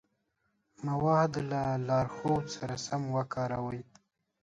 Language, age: Pashto, 19-29